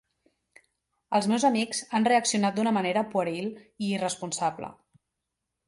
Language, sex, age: Catalan, female, 30-39